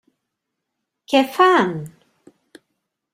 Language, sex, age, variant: Catalan, female, 40-49, Central